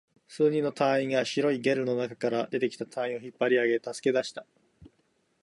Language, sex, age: Japanese, male, 40-49